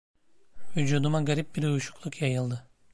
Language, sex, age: Turkish, male, 30-39